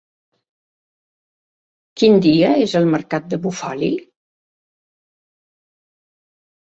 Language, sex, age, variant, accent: Catalan, female, 70-79, Central, central